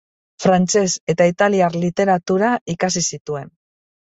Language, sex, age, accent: Basque, female, 50-59, Mendebalekoa (Araba, Bizkaia, Gipuzkoako mendebaleko herri batzuk)